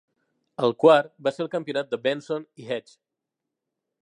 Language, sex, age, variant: Catalan, male, 40-49, Central